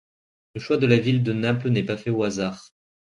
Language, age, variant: French, 30-39, Français de métropole